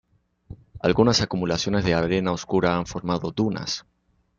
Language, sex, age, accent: Spanish, male, 19-29, Caribe: Cuba, Venezuela, Puerto Rico, República Dominicana, Panamá, Colombia caribeña, México caribeño, Costa del golfo de México